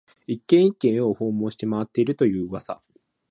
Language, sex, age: Japanese, male, 19-29